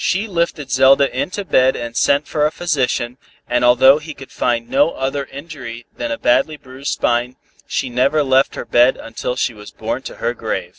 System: none